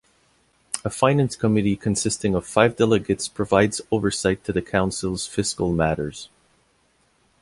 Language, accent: English, Canadian English